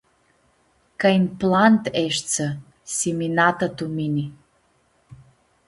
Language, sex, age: Aromanian, female, 30-39